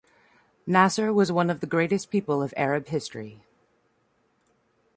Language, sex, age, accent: English, female, 30-39, United States English